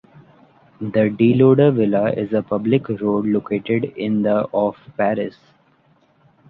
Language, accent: English, India and South Asia (India, Pakistan, Sri Lanka)